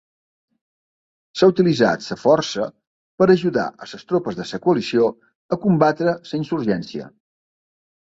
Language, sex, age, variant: Catalan, male, 60-69, Balear